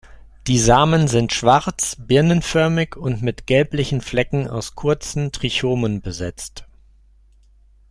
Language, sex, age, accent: German, male, 40-49, Deutschland Deutsch